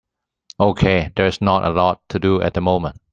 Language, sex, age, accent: English, male, 40-49, Hong Kong English